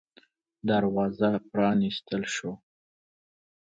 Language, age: Pashto, 30-39